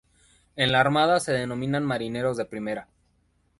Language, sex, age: Spanish, male, 30-39